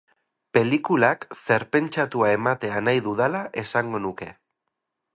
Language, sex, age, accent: Basque, male, 30-39, Erdialdekoa edo Nafarra (Gipuzkoa, Nafarroa)